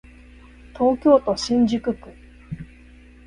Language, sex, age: Japanese, female, 30-39